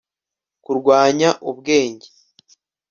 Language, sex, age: Kinyarwanda, male, 19-29